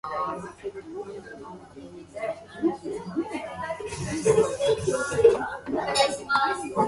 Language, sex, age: English, female, 19-29